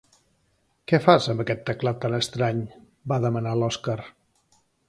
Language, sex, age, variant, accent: Catalan, male, 50-59, Central, central